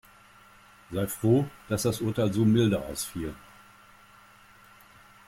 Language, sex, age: German, male, 60-69